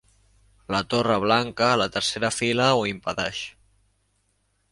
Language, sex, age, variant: Catalan, male, under 19, Balear